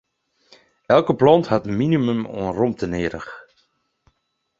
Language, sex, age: Western Frisian, male, 50-59